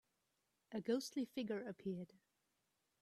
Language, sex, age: English, female, 30-39